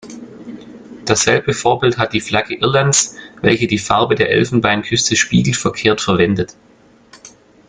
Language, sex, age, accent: German, male, 30-39, Deutschland Deutsch